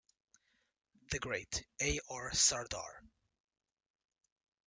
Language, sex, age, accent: English, male, 19-29, United States English